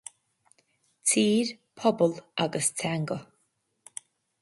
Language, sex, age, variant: Irish, female, 30-39, Gaeilge Chonnacht